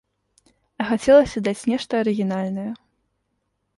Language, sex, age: Belarusian, female, 19-29